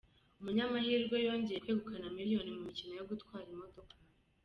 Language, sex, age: Kinyarwanda, female, under 19